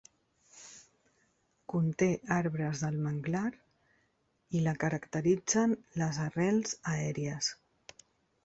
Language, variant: Catalan, Central